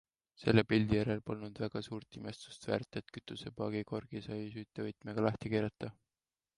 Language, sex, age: Estonian, male, 19-29